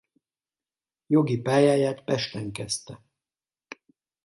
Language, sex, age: Hungarian, male, 50-59